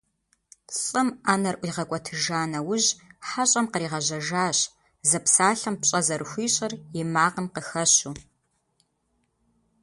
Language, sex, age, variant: Kabardian, female, 30-39, Адыгэбзэ (Къэбэрдей, Кирил, псоми зэдай)